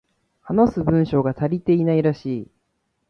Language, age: Japanese, 19-29